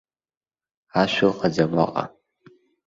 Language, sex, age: Abkhazian, male, under 19